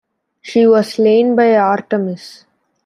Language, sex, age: English, male, under 19